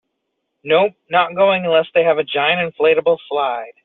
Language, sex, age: English, male, 19-29